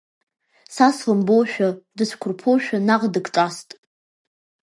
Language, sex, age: Abkhazian, female, 19-29